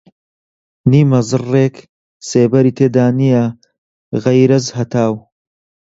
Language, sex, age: Central Kurdish, male, 19-29